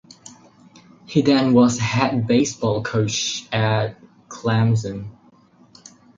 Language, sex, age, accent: English, male, under 19, United States English